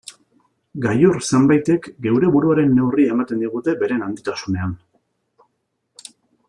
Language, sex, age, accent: Basque, male, 40-49, Mendebalekoa (Araba, Bizkaia, Gipuzkoako mendebaleko herri batzuk)